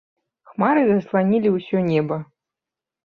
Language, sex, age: Belarusian, female, 30-39